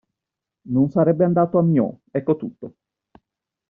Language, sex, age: Italian, male, 50-59